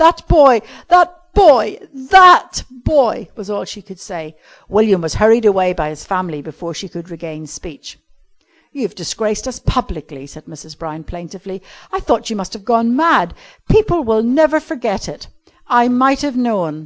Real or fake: real